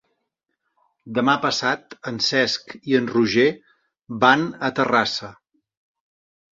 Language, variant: Catalan, Central